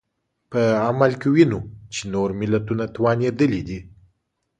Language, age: Pashto, 30-39